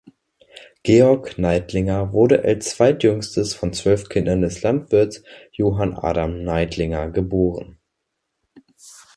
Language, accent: German, Deutschland Deutsch